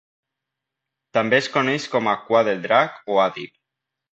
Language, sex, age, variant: Catalan, male, 19-29, Valencià septentrional